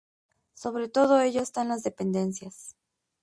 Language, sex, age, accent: Spanish, female, 19-29, México